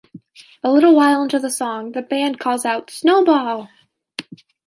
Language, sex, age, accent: English, female, 19-29, United States English